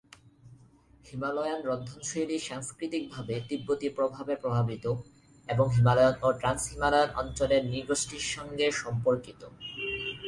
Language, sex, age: Bengali, male, 19-29